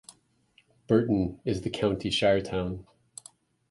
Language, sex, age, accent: English, male, 40-49, United States English